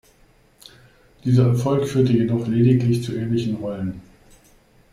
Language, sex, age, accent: German, male, 50-59, Deutschland Deutsch